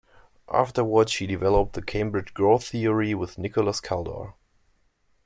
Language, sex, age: English, male, 19-29